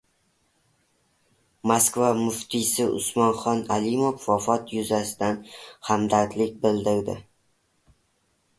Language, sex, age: Uzbek, male, under 19